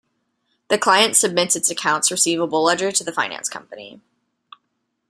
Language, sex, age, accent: English, female, 19-29, United States English